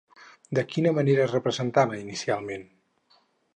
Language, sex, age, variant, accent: Catalan, male, 50-59, Central, central